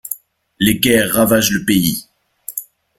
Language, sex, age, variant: French, male, 19-29, Français de métropole